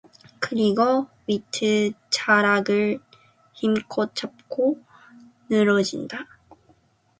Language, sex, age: Korean, female, 19-29